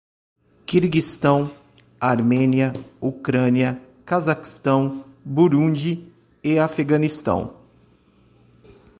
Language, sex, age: Portuguese, male, 40-49